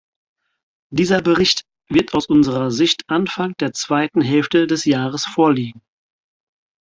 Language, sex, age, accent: German, male, 30-39, Deutschland Deutsch